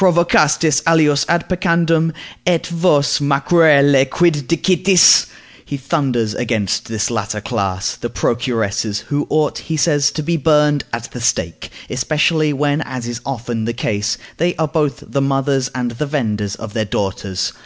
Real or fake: real